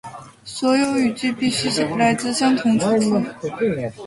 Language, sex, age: Chinese, female, 19-29